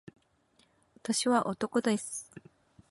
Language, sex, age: Japanese, female, 30-39